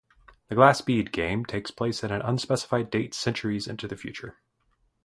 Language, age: English, 30-39